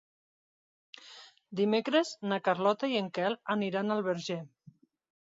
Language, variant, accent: Catalan, Nord-Occidental, nord-occidental